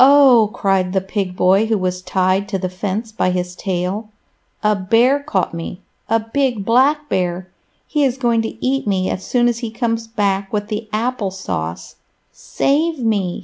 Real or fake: real